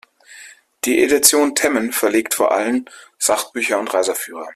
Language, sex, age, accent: German, male, 30-39, Deutschland Deutsch